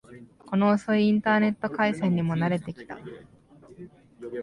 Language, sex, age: Japanese, female, 19-29